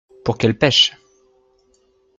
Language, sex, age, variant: French, male, 30-39, Français de métropole